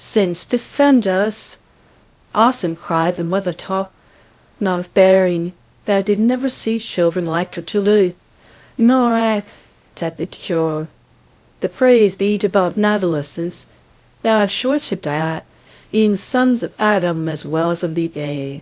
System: TTS, VITS